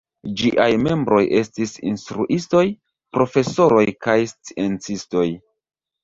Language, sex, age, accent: Esperanto, male, 30-39, Internacia